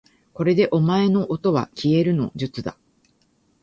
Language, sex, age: Japanese, female, 50-59